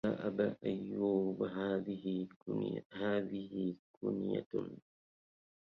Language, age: Arabic, 40-49